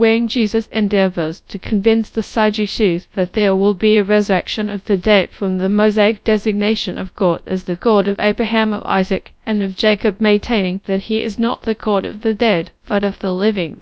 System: TTS, GradTTS